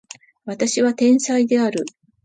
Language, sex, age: Japanese, female, 50-59